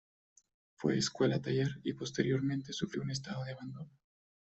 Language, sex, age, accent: Spanish, male, 30-39, América central